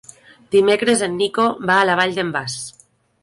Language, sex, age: Catalan, female, 30-39